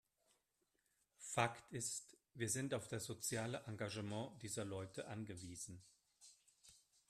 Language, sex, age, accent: German, male, 50-59, Deutschland Deutsch